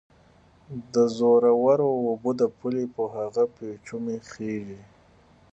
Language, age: Pashto, 19-29